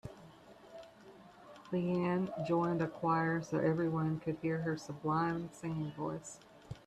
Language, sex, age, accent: English, female, 40-49, United States English